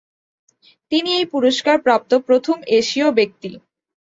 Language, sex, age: Bengali, female, 19-29